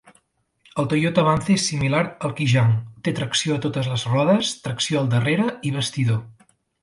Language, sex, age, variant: Catalan, male, 30-39, Central